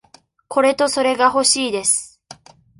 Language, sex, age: Japanese, female, 19-29